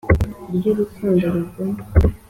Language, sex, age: Kinyarwanda, female, 19-29